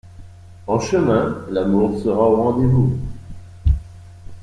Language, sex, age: French, male, 50-59